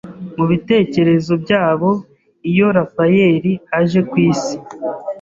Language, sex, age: Kinyarwanda, male, 19-29